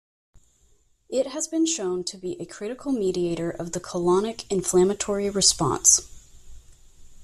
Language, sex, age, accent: English, female, 19-29, United States English